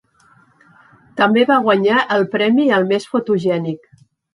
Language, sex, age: Catalan, female, 60-69